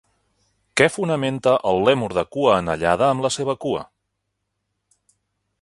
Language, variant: Catalan, Central